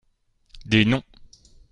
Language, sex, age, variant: French, male, 40-49, Français de métropole